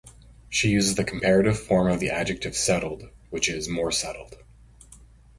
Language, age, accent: English, 30-39, United States English